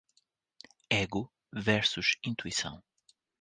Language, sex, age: Portuguese, male, 40-49